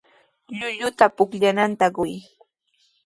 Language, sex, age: Sihuas Ancash Quechua, female, 19-29